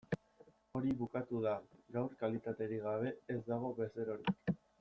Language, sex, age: Basque, male, 19-29